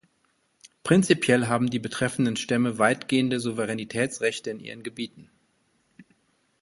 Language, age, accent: German, 40-49, Deutschland Deutsch